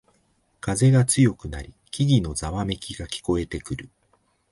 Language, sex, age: Japanese, male, 50-59